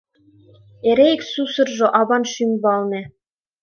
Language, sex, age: Mari, female, 19-29